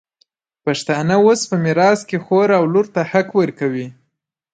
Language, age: Pashto, 19-29